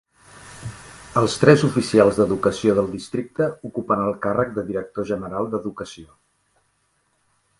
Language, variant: Catalan, Central